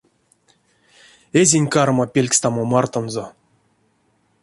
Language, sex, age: Erzya, male, 30-39